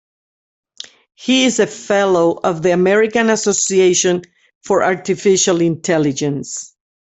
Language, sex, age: English, female, 60-69